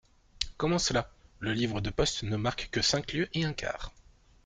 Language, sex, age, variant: French, male, 30-39, Français de métropole